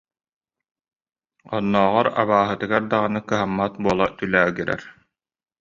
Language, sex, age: Yakut, male, 30-39